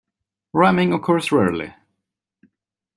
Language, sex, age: English, male, 19-29